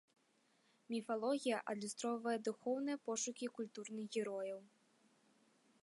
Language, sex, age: Belarusian, female, 19-29